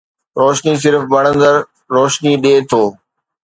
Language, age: Sindhi, 40-49